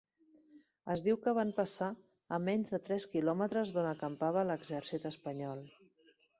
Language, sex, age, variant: Catalan, female, 30-39, Central